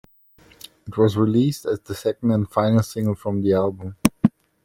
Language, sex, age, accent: English, male, 30-39, United States English